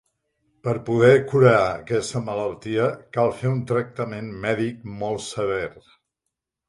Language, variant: Catalan, Central